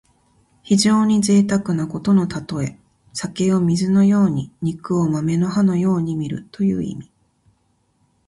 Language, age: Japanese, 30-39